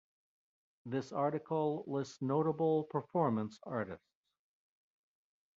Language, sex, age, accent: English, male, 50-59, United States English